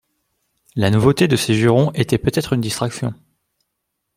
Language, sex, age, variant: French, male, 19-29, Français de métropole